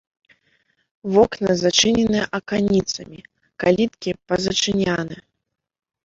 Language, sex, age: Belarusian, female, 19-29